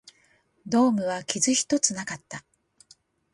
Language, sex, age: Japanese, female, 40-49